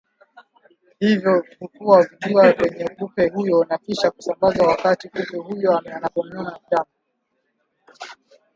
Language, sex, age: Swahili, male, 19-29